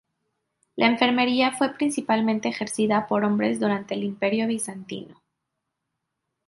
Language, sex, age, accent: Spanish, female, 19-29, México